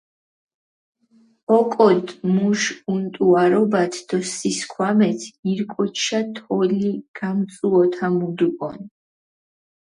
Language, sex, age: Mingrelian, female, 19-29